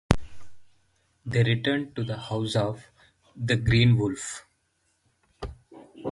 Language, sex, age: English, male, 19-29